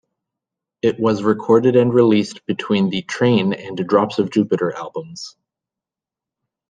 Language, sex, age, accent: English, male, 30-39, Canadian English